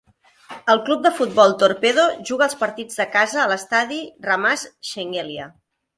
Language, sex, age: Catalan, female, 40-49